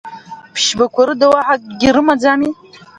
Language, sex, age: Abkhazian, female, 30-39